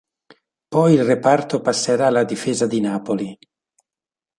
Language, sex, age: Italian, male, 60-69